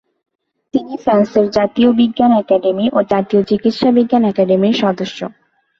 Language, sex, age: Bengali, female, 19-29